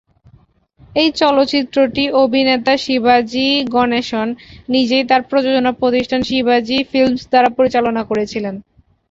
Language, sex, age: Bengali, female, 19-29